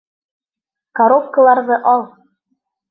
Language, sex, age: Bashkir, female, 19-29